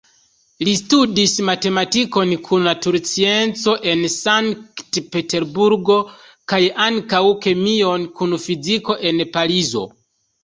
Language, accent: Esperanto, Internacia